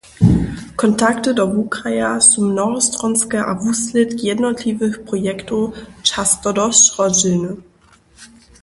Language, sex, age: Upper Sorbian, female, under 19